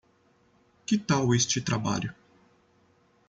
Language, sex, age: Portuguese, male, 19-29